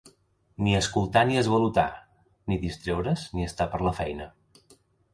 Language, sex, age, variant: Catalan, male, 30-39, Central